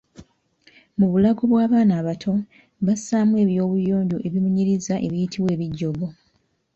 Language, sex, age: Ganda, female, 30-39